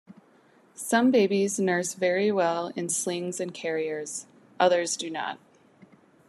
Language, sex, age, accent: English, female, 30-39, United States English